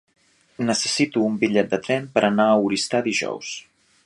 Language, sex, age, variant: Catalan, male, 19-29, Central